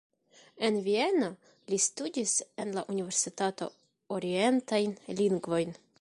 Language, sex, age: Esperanto, female, 19-29